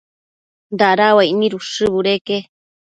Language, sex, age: Matsés, female, 30-39